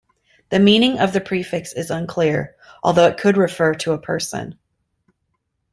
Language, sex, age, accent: English, female, 30-39, United States English